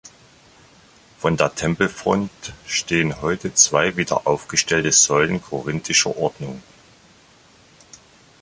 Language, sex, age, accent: German, male, 50-59, Deutschland Deutsch